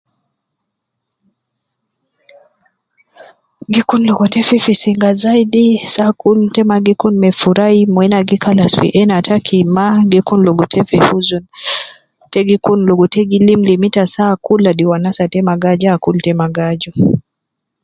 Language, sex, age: Nubi, female, 30-39